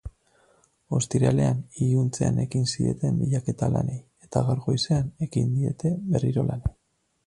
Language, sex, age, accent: Basque, male, 30-39, Mendebalekoa (Araba, Bizkaia, Gipuzkoako mendebaleko herri batzuk)